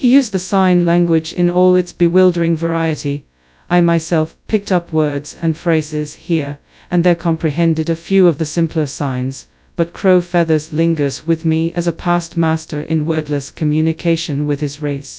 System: TTS, FastPitch